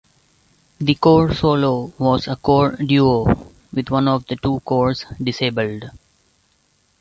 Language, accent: English, India and South Asia (India, Pakistan, Sri Lanka)